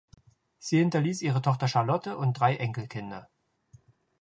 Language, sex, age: German, male, 40-49